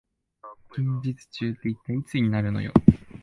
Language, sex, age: Japanese, male, 19-29